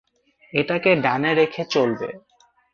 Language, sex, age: Bengali, male, 19-29